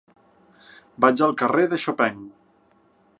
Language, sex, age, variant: Catalan, male, 30-39, Septentrional